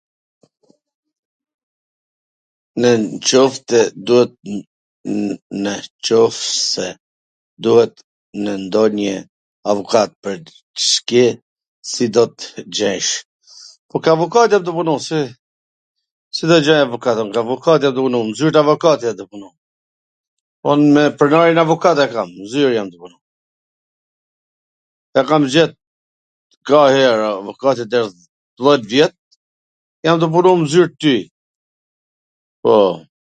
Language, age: Gheg Albanian, 50-59